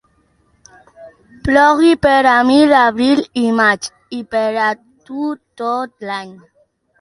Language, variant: Catalan, Central